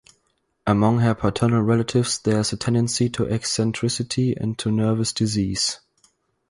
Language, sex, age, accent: English, male, under 19, German English